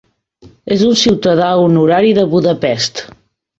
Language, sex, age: Catalan, female, 40-49